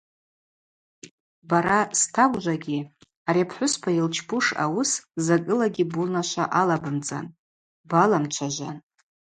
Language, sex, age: Abaza, female, 40-49